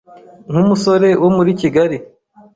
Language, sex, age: Kinyarwanda, male, 30-39